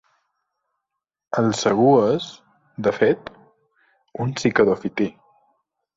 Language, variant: Catalan, Balear